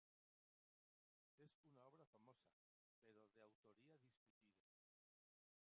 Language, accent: Spanish, España: Centro-Sur peninsular (Madrid, Toledo, Castilla-La Mancha)